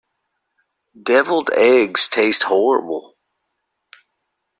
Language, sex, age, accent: English, male, 30-39, United States English